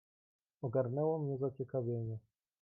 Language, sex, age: Polish, male, 19-29